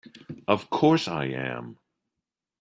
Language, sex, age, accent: English, male, 50-59, United States English